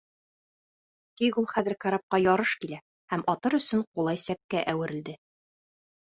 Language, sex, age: Bashkir, female, 30-39